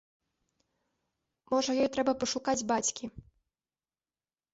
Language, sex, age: Belarusian, female, 19-29